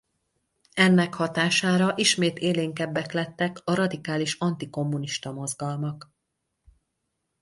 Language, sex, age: Hungarian, female, 40-49